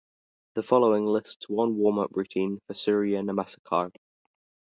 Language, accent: English, United States English